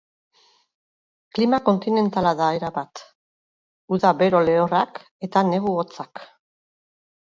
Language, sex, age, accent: Basque, female, 50-59, Mendebalekoa (Araba, Bizkaia, Gipuzkoako mendebaleko herri batzuk)